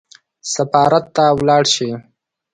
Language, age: Pashto, 19-29